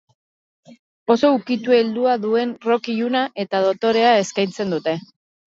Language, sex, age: Basque, female, 40-49